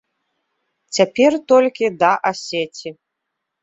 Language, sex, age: Belarusian, female, 30-39